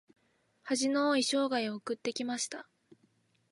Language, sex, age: Japanese, female, 19-29